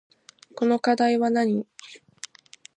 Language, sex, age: Japanese, female, 19-29